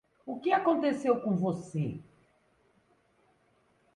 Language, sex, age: Portuguese, female, 50-59